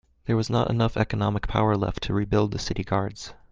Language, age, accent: English, 19-29, United States English